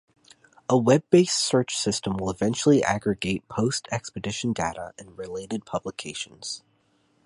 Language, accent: English, United States English